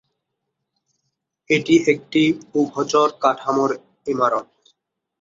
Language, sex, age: Bengali, male, 19-29